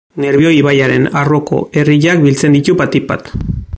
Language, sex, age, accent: Basque, male, 30-39, Erdialdekoa edo Nafarra (Gipuzkoa, Nafarroa)